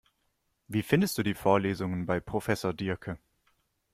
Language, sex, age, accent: German, male, 19-29, Deutschland Deutsch